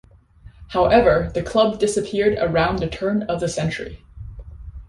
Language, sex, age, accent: English, female, 19-29, Canadian English